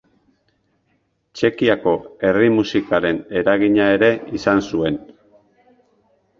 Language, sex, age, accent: Basque, male, 50-59, Mendebalekoa (Araba, Bizkaia, Gipuzkoako mendebaleko herri batzuk)